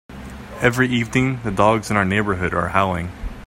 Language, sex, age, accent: English, male, 19-29, United States English